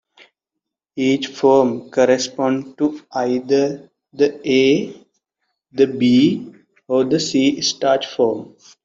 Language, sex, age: English, male, 19-29